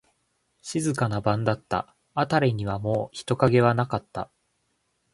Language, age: Japanese, 19-29